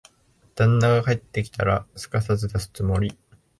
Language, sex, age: Japanese, male, 19-29